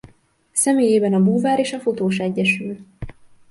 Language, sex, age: Hungarian, female, 19-29